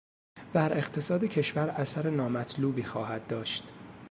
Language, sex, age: Persian, male, 19-29